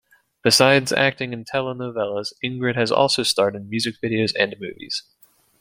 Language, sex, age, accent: English, male, 19-29, United States English